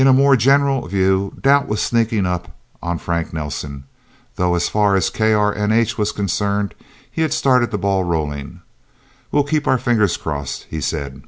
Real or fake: real